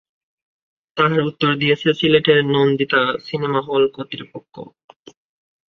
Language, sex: Bengali, male